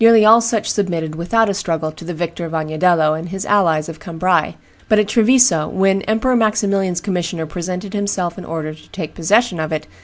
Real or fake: real